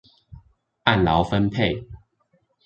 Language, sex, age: Chinese, male, under 19